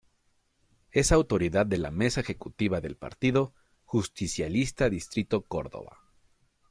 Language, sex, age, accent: Spanish, male, 19-29, México